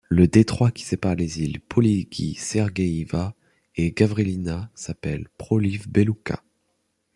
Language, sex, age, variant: French, male, under 19, Français de métropole